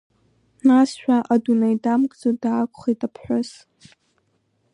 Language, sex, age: Abkhazian, female, under 19